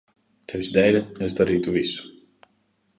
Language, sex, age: Latvian, male, 30-39